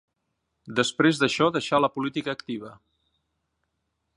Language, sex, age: Catalan, male, 50-59